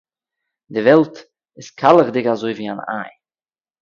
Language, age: Yiddish, 30-39